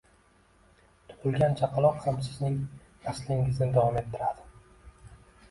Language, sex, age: Uzbek, male, 19-29